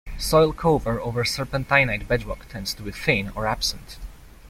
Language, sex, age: English, male, 19-29